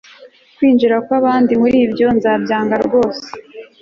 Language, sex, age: Kinyarwanda, female, 19-29